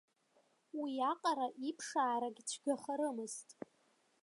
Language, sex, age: Abkhazian, female, under 19